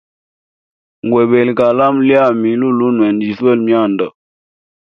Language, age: Hemba, 30-39